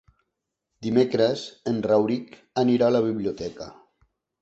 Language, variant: Catalan, Central